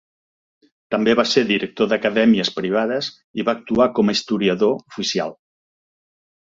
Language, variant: Catalan, Central